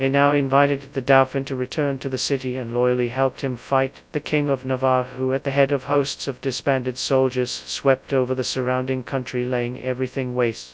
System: TTS, FastPitch